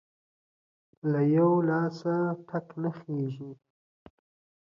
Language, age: Pashto, 19-29